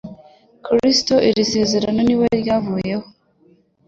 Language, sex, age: Kinyarwanda, female, 19-29